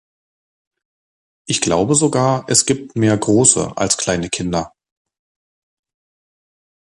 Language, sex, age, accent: German, male, 40-49, Deutschland Deutsch